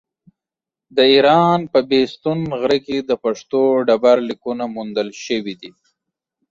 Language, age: Pashto, 30-39